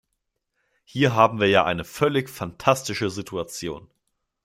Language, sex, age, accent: German, male, 19-29, Deutschland Deutsch